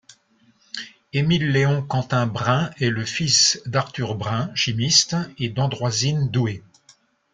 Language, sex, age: French, male, 60-69